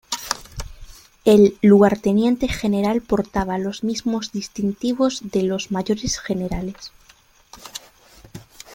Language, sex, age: Spanish, female, 19-29